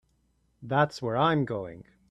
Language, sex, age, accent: English, male, 30-39, Canadian English